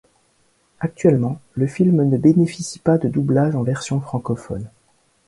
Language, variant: French, Français de métropole